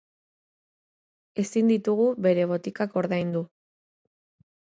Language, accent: Basque, Erdialdekoa edo Nafarra (Gipuzkoa, Nafarroa)